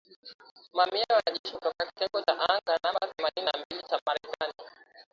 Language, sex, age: Swahili, female, 19-29